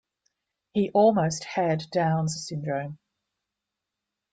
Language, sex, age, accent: English, female, 50-59, Australian English